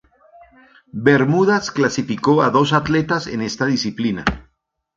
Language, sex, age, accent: Spanish, male, 60-69, Andino-Pacífico: Colombia, Perú, Ecuador, oeste de Bolivia y Venezuela andina